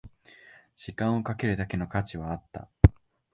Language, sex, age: Japanese, male, 19-29